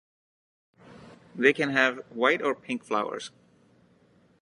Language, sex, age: English, male, 19-29